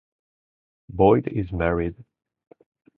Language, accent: English, England English